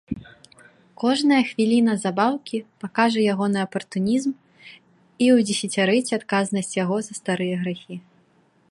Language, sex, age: Belarusian, female, 19-29